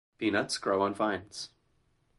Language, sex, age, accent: English, male, 30-39, United States English